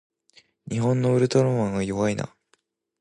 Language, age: Japanese, 19-29